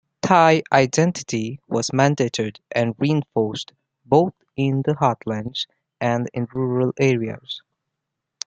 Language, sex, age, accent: English, male, 19-29, India and South Asia (India, Pakistan, Sri Lanka)